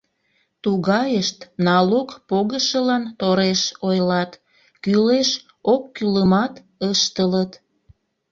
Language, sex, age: Mari, female, 40-49